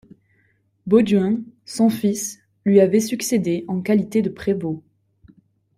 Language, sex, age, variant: French, female, 19-29, Français de métropole